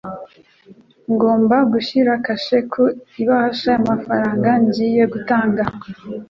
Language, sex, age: Kinyarwanda, female, 19-29